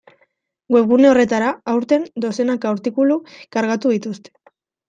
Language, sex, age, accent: Basque, female, 19-29, Mendebalekoa (Araba, Bizkaia, Gipuzkoako mendebaleko herri batzuk)